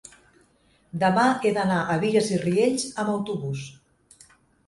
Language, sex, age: Catalan, female, 40-49